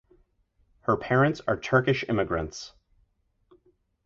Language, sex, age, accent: English, male, 30-39, United States English